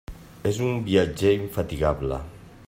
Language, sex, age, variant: Catalan, male, 40-49, Central